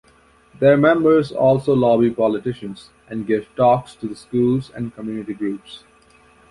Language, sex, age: English, male, 19-29